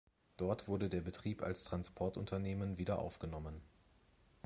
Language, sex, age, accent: German, male, 30-39, Deutschland Deutsch